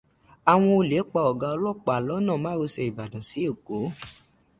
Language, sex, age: Yoruba, male, 19-29